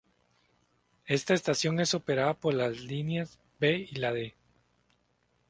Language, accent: Spanish, América central